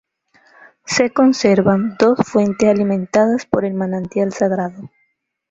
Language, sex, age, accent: Spanish, female, 19-29, Andino-Pacífico: Colombia, Perú, Ecuador, oeste de Bolivia y Venezuela andina